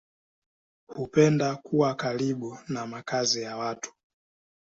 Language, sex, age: Swahili, male, 19-29